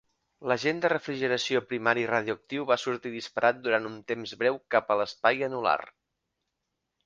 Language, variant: Catalan, Central